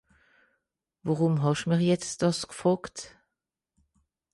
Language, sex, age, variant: Swiss German, female, 50-59, Südniederàlemmànisch (Kolmer, Gawìller, Mìlhüüsa, Àltkìrich, usw.)